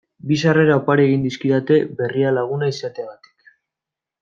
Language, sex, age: Basque, male, 19-29